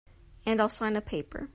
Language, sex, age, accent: English, female, 19-29, United States English